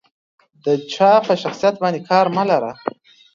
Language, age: Pashto, under 19